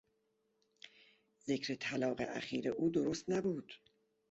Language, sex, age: Persian, female, 60-69